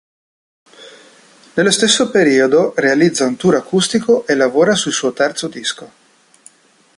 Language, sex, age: Italian, male, 40-49